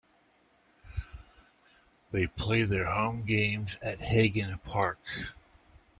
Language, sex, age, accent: English, male, 50-59, United States English